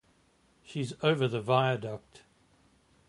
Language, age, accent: English, 40-49, Australian English